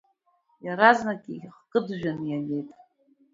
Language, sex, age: Abkhazian, female, 30-39